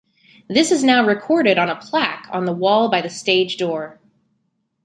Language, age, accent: English, 19-29, United States English